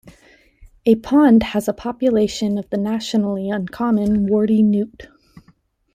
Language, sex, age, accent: English, female, 19-29, United States English